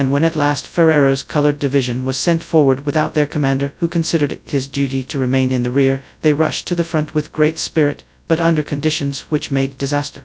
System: TTS, FastPitch